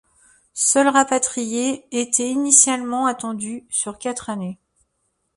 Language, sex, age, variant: French, female, 40-49, Français de métropole